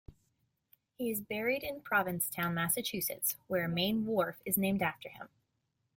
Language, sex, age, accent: English, female, 30-39, United States English